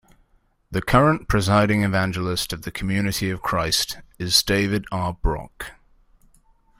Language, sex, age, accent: English, male, 19-29, England English